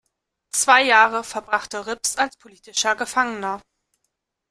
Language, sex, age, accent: German, female, 19-29, Deutschland Deutsch